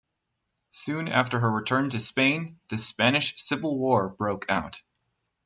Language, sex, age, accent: English, male, 19-29, United States English